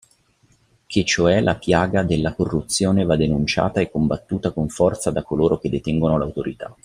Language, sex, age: Italian, male, 30-39